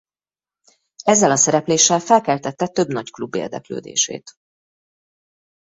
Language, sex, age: Hungarian, female, 30-39